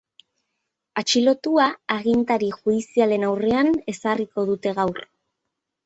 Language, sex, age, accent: Basque, female, 19-29, Nafar-lapurtarra edo Zuberotarra (Lapurdi, Nafarroa Beherea, Zuberoa)